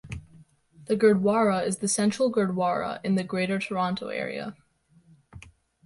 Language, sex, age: English, female, under 19